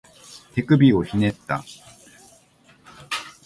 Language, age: Japanese, 60-69